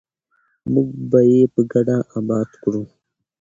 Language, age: Pashto, 19-29